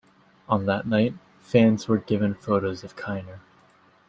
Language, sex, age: English, male, 19-29